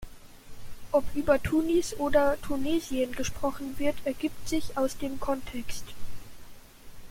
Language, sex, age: German, male, under 19